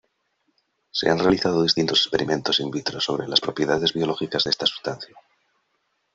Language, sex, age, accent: Spanish, male, 30-39, España: Norte peninsular (Asturias, Castilla y León, Cantabria, País Vasco, Navarra, Aragón, La Rioja, Guadalajara, Cuenca)